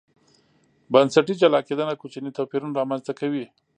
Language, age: Pashto, 40-49